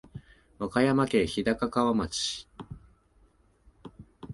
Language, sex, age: Japanese, male, 19-29